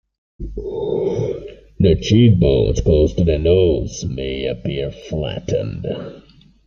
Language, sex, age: English, male, 19-29